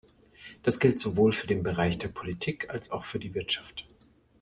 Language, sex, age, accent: German, male, 30-39, Deutschland Deutsch